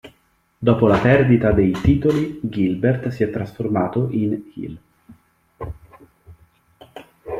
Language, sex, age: Italian, male, 30-39